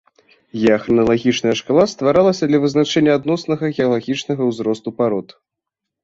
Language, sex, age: Belarusian, male, under 19